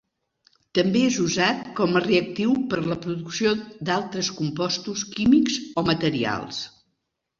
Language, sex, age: Catalan, female, 70-79